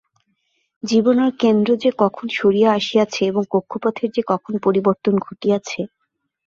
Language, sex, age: Bengali, female, 19-29